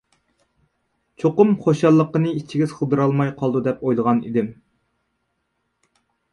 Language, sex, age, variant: Uyghur, male, 80-89, ئۇيغۇر تىلى